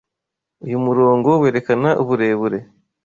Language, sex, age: Kinyarwanda, male, 19-29